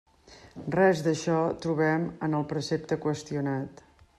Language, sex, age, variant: Catalan, female, 50-59, Central